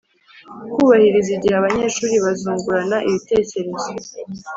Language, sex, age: Kinyarwanda, female, 19-29